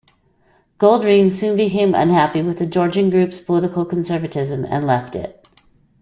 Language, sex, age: English, female, 50-59